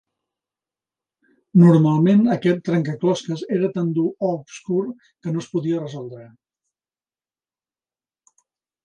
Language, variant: Catalan, Central